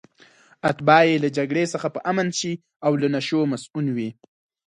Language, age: Pashto, 19-29